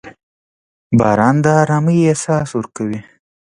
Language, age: Pashto, 19-29